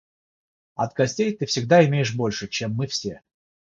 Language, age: Russian, 30-39